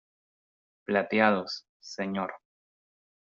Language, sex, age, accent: Spanish, male, 19-29, América central